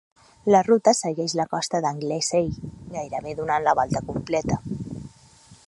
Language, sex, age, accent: Catalan, female, 30-39, balear; central